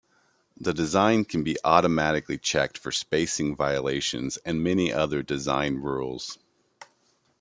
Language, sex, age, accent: English, male, 30-39, United States English